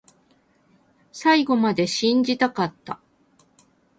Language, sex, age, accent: Japanese, female, 60-69, 関西